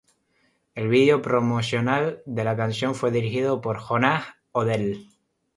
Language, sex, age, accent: Spanish, male, 19-29, España: Islas Canarias